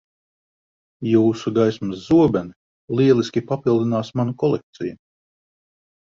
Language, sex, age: Latvian, male, 40-49